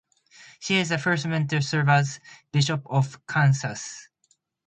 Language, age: English, 19-29